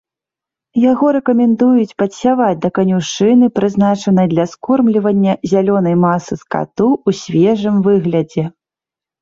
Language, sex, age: Belarusian, female, 30-39